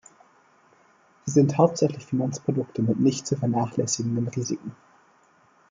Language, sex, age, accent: German, male, 19-29, Deutschland Deutsch